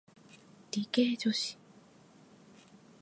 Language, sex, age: Japanese, female, 30-39